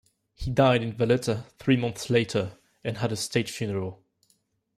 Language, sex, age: English, male, 19-29